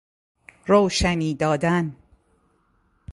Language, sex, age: Persian, female, 40-49